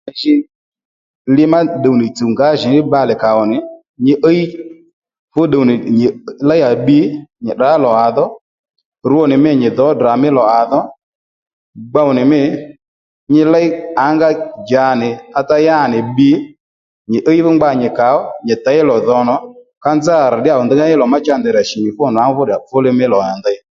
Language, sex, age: Lendu, male, 30-39